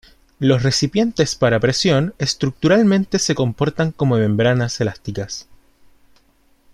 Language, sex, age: Spanish, male, 19-29